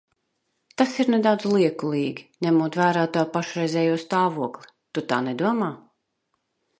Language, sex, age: Latvian, female, 30-39